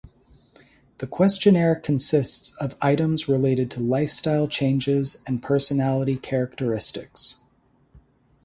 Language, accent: English, United States English